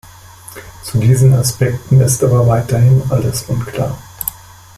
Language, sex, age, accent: German, male, 50-59, Deutschland Deutsch